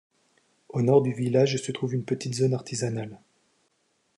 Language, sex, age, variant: French, male, 30-39, Français de métropole